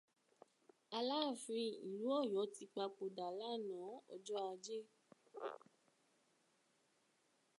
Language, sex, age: Yoruba, female, 19-29